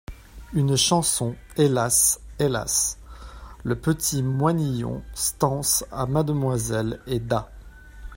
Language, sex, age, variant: French, male, 40-49, Français de métropole